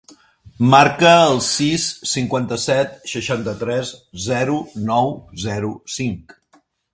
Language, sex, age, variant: Catalan, male, 50-59, Central